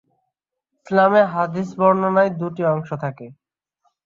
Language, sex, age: Bengali, male, 19-29